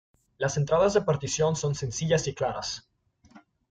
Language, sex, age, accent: Spanish, male, 19-29, México